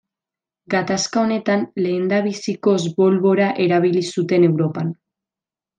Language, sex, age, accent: Basque, female, 19-29, Mendebalekoa (Araba, Bizkaia, Gipuzkoako mendebaleko herri batzuk)